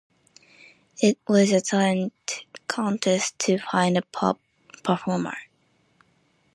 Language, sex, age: English, female, 19-29